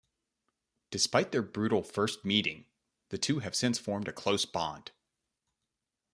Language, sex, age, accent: English, male, 30-39, United States English